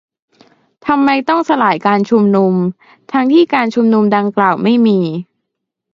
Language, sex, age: Thai, male, 19-29